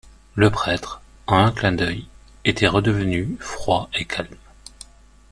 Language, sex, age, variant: French, male, 50-59, Français de métropole